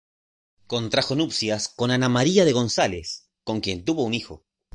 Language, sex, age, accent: Spanish, male, 40-49, Rioplatense: Argentina, Uruguay, este de Bolivia, Paraguay